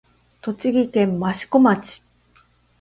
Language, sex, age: Japanese, female, 50-59